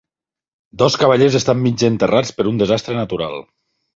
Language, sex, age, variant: Catalan, male, 40-49, Septentrional